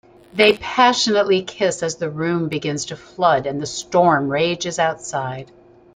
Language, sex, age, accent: English, female, 60-69, United States English